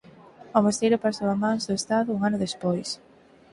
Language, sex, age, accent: Galician, female, 19-29, Central (gheada)